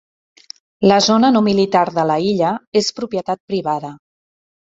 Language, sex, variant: Catalan, female, Central